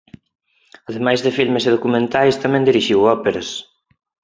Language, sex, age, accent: Galician, male, 30-39, Neofalante